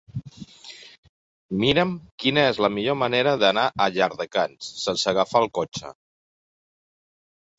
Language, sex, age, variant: Catalan, male, 50-59, Central